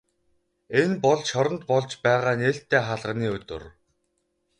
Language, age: Mongolian, 19-29